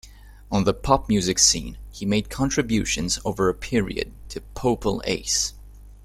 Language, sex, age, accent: English, male, 19-29, United States English